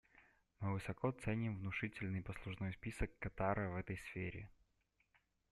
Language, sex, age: Russian, male, 19-29